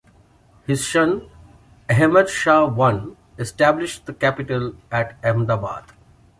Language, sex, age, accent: English, male, 40-49, India and South Asia (India, Pakistan, Sri Lanka)